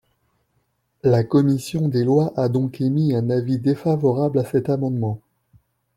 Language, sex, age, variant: French, male, 30-39, Français de métropole